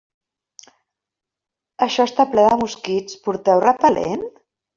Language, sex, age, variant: Catalan, female, 50-59, Central